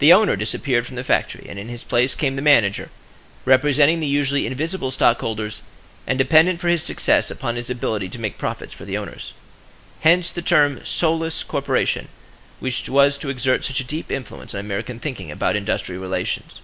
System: none